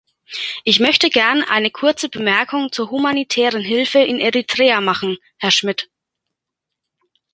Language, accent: German, Deutschland Deutsch